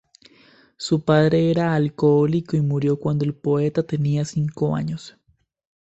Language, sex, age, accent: Spanish, male, 19-29, Andino-Pacífico: Colombia, Perú, Ecuador, oeste de Bolivia y Venezuela andina